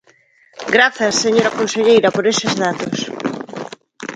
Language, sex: Galician, female